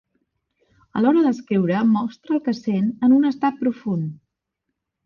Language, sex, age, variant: Catalan, female, 30-39, Central